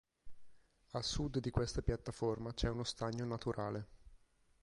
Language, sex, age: Italian, male, 30-39